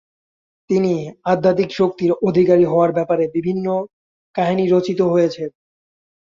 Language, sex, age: Bengali, male, 19-29